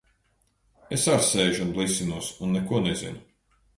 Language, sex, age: Latvian, male, 30-39